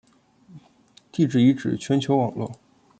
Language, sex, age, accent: Chinese, male, 30-39, 出生地：黑龙江省